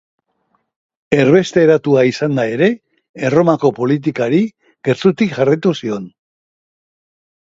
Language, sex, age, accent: Basque, male, 50-59, Erdialdekoa edo Nafarra (Gipuzkoa, Nafarroa)